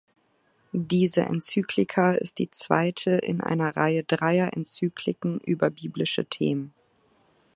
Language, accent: German, Deutschland Deutsch